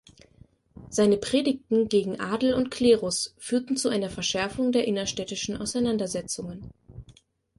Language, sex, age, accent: German, female, 19-29, Deutschland Deutsch